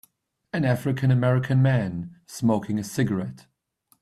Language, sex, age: English, male, 30-39